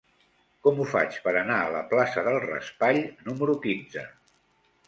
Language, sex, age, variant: Catalan, male, 60-69, Central